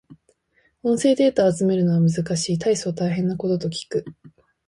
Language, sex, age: Japanese, female, 19-29